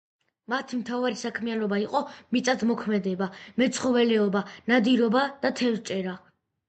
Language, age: Georgian, under 19